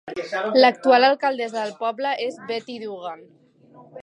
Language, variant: Catalan, Central